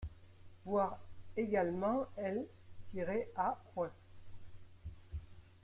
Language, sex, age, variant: French, female, 50-59, Français de métropole